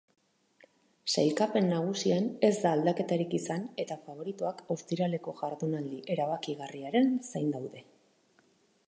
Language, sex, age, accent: Basque, female, 30-39, Mendebalekoa (Araba, Bizkaia, Gipuzkoako mendebaleko herri batzuk)